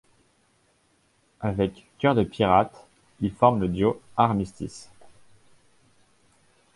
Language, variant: French, Français de métropole